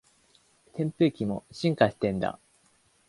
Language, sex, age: Japanese, male, under 19